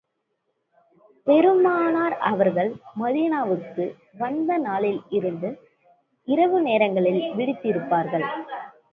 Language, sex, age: Tamil, female, 19-29